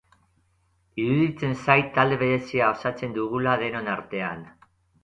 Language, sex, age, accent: Basque, male, 50-59, Mendebalekoa (Araba, Bizkaia, Gipuzkoako mendebaleko herri batzuk)